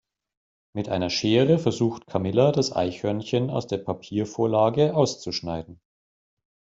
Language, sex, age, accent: German, male, 40-49, Deutschland Deutsch